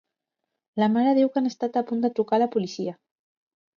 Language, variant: Catalan, Central